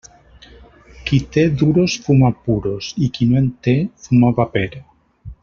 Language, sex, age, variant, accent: Catalan, male, 40-49, Valencià meridional, valencià